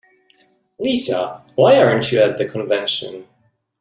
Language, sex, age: English, male, 30-39